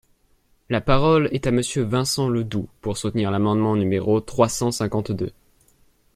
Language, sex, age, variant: French, male, 19-29, Français de métropole